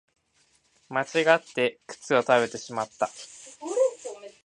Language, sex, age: Japanese, male, 19-29